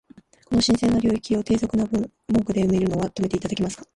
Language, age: Japanese, 19-29